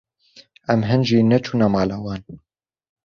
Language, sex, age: Kurdish, male, 19-29